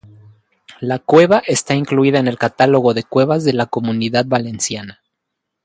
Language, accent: Spanish, México